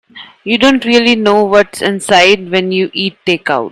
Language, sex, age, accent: English, female, 19-29, India and South Asia (India, Pakistan, Sri Lanka)